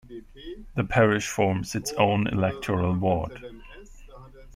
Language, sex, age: English, male, 40-49